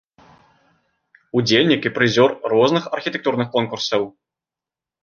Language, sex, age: Belarusian, male, 30-39